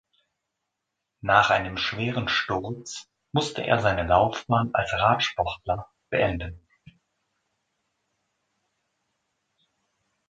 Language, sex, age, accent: German, male, 40-49, Deutschland Deutsch